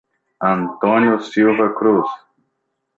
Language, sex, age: Portuguese, male, 30-39